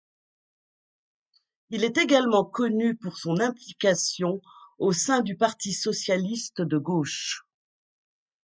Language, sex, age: French, female, 60-69